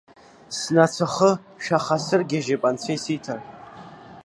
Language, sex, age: Abkhazian, female, 30-39